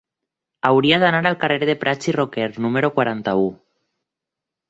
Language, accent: Catalan, valencià